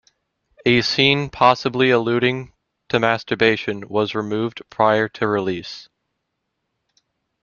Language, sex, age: English, male, 19-29